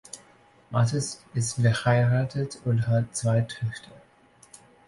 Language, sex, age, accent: German, male, 19-29, Deutschland Deutsch